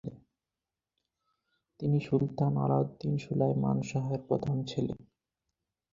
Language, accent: Bengali, Native